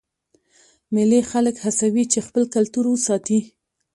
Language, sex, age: Pashto, female, 19-29